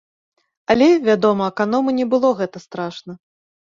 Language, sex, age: Belarusian, female, 30-39